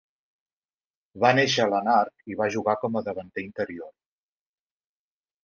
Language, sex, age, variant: Catalan, male, 40-49, Central